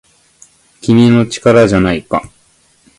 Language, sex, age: Japanese, male, 19-29